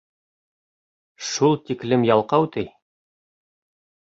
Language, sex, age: Bashkir, male, 30-39